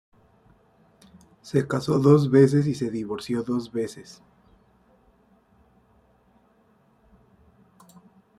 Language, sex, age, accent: Spanish, male, 19-29, México